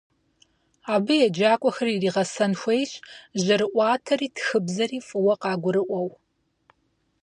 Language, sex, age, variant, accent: Kabardian, female, 30-39, Адыгэбзэ (Къэбэрдей, Кирил, псоми зэдай), Джылэхъстэней (Gilahsteney)